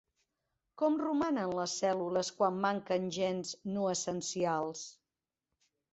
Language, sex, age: Catalan, female, 50-59